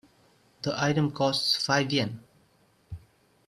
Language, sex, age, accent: English, male, 30-39, India and South Asia (India, Pakistan, Sri Lanka)